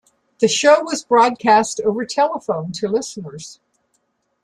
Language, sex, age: English, female, 70-79